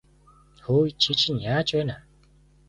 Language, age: Mongolian, 19-29